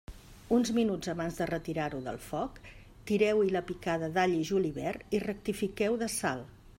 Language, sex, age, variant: Catalan, female, 50-59, Central